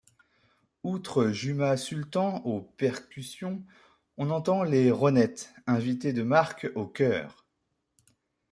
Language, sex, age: French, male, 30-39